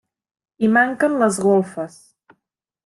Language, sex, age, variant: Catalan, female, 30-39, Central